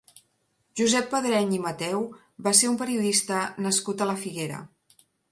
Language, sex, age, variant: Catalan, female, 50-59, Central